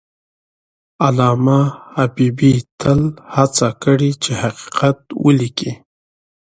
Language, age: Pashto, 30-39